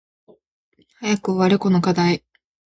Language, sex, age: Japanese, female, 19-29